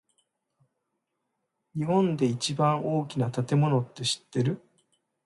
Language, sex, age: Japanese, male, 40-49